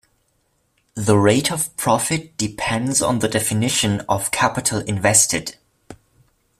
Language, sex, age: English, male, under 19